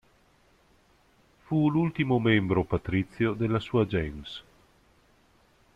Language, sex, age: Italian, male, 50-59